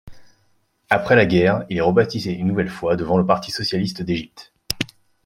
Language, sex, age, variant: French, male, 19-29, Français de métropole